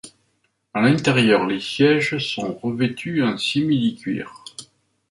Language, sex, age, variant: French, male, 50-59, Français de métropole